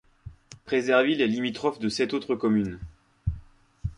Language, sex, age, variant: French, male, 30-39, Français de métropole